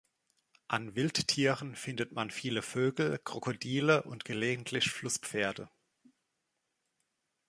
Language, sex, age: German, male, 30-39